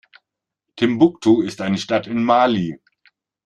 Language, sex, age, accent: German, male, 50-59, Deutschland Deutsch